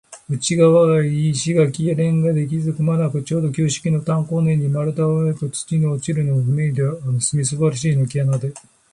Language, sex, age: Japanese, male, 50-59